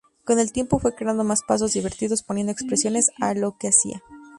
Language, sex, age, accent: Spanish, female, 19-29, México